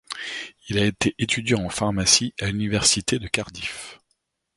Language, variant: French, Français de métropole